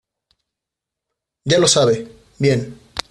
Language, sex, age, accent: Spanish, male, 30-39, México